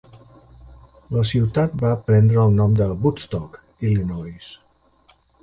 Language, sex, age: Catalan, male, 60-69